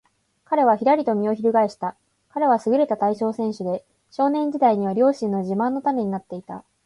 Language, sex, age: Japanese, female, 19-29